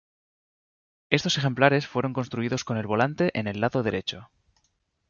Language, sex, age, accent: Spanish, male, 30-39, España: Norte peninsular (Asturias, Castilla y León, Cantabria, País Vasco, Navarra, Aragón, La Rioja, Guadalajara, Cuenca)